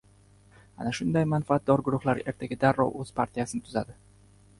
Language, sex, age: Uzbek, male, 19-29